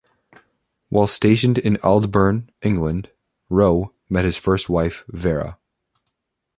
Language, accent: English, United States English